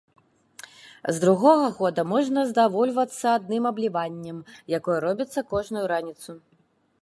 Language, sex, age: Belarusian, female, 30-39